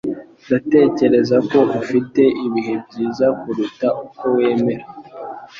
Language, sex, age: Kinyarwanda, male, under 19